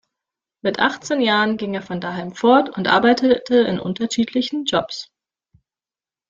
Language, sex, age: German, female, 19-29